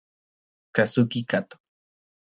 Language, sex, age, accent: Spanish, male, 19-29, Chileno: Chile, Cuyo